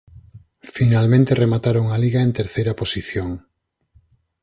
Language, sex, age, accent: Galician, male, 40-49, Normativo (estándar)